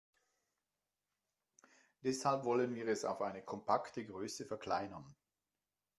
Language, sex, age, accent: German, male, 50-59, Schweizerdeutsch